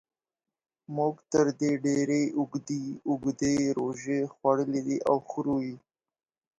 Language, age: Pashto, under 19